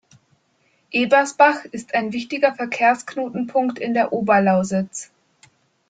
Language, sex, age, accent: German, female, 19-29, Deutschland Deutsch